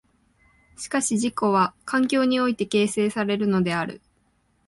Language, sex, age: Japanese, female, 19-29